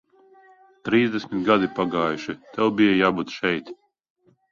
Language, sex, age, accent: Latvian, male, 40-49, Krievu